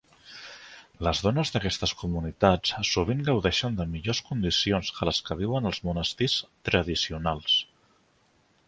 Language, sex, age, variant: Catalan, male, 40-49, Central